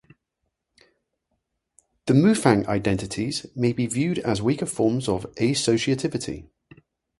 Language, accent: English, England English